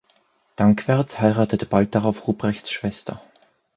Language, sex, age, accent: German, male, 30-39, Österreichisches Deutsch